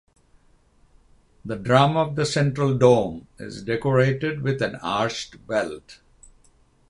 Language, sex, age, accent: English, male, 50-59, United States English; England English